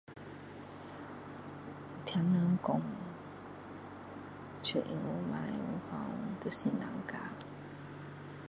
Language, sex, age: Min Dong Chinese, female, 40-49